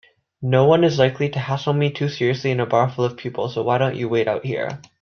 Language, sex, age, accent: English, male, under 19, United States English